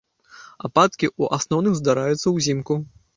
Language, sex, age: Belarusian, male, 30-39